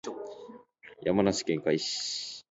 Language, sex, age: Japanese, male, under 19